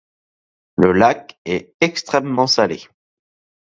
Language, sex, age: French, male, 40-49